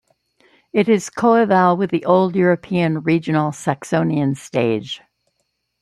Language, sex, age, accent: English, female, 60-69, United States English